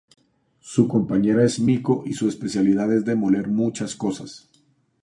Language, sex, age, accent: Spanish, male, 50-59, Andino-Pacífico: Colombia, Perú, Ecuador, oeste de Bolivia y Venezuela andina